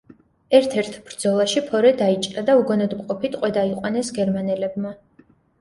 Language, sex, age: Georgian, female, 19-29